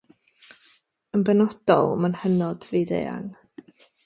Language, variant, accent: Welsh, North-Western Welsh, Y Deyrnas Unedig Cymraeg